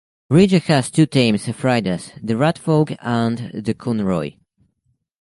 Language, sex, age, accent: English, male, under 19, United States English